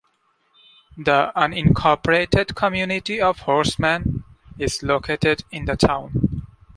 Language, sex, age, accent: English, male, 19-29, India and South Asia (India, Pakistan, Sri Lanka)